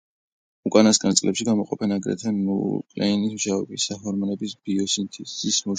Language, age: Georgian, 19-29